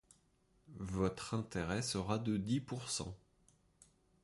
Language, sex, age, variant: French, male, 30-39, Français de métropole